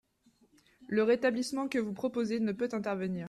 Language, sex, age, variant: French, female, 19-29, Français de métropole